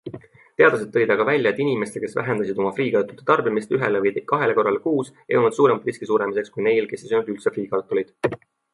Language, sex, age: Estonian, male, 19-29